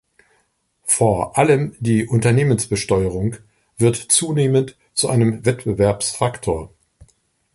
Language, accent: German, Deutschland Deutsch